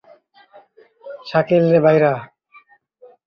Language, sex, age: Bengali, male, 30-39